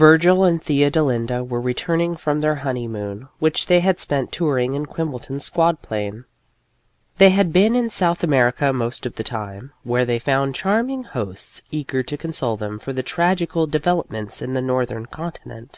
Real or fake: real